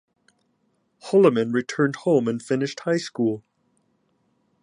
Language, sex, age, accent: English, male, 40-49, United States English